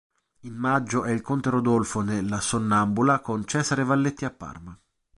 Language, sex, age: Italian, male, 30-39